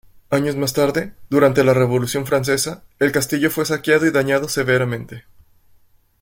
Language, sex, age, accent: Spanish, male, 19-29, México